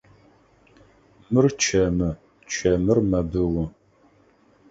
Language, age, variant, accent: Adyghe, 30-39, Адыгабзэ (Кирил, пстэумэ зэдыряе), Кıэмгуй (Çemguy)